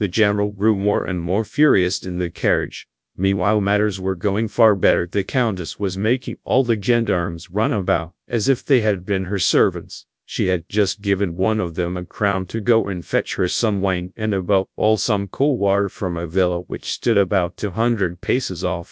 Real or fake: fake